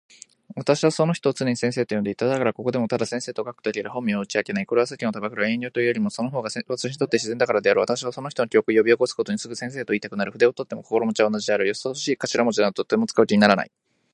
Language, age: Japanese, 19-29